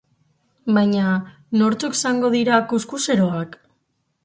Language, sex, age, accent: Basque, female, 19-29, Mendebalekoa (Araba, Bizkaia, Gipuzkoako mendebaleko herri batzuk)